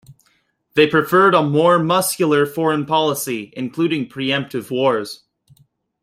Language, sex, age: English, male, 19-29